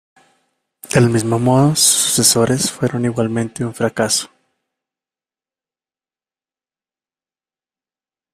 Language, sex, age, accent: Spanish, male, 19-29, Andino-Pacífico: Colombia, Perú, Ecuador, oeste de Bolivia y Venezuela andina